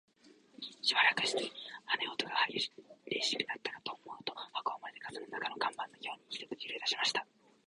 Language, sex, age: Japanese, male, under 19